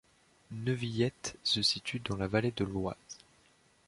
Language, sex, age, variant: French, male, 19-29, Français de métropole